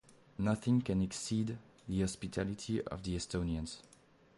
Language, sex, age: English, male, 19-29